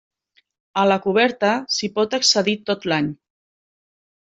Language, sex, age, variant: Catalan, female, 40-49, Central